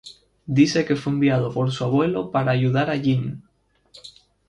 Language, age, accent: Spanish, 19-29, España: Islas Canarias